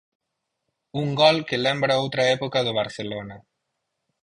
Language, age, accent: Galician, 30-39, Normativo (estándar)